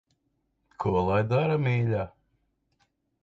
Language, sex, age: Latvian, male, 50-59